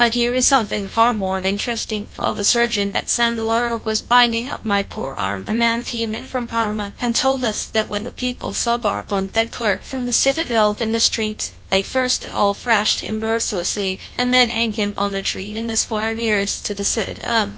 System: TTS, GlowTTS